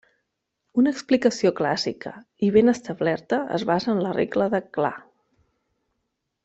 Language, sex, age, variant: Catalan, female, 40-49, Central